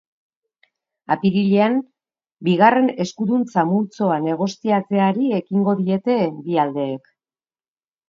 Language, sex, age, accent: Basque, female, 50-59, Mendebalekoa (Araba, Bizkaia, Gipuzkoako mendebaleko herri batzuk)